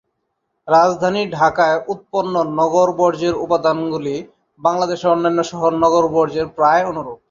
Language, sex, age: Bengali, male, 30-39